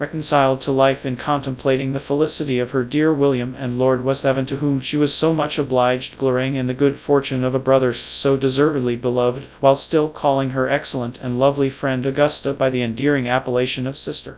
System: TTS, FastPitch